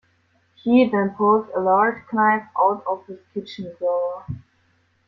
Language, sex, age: English, female, under 19